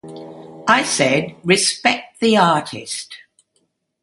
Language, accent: English, England English